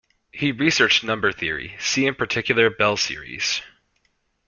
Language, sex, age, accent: English, male, under 19, United States English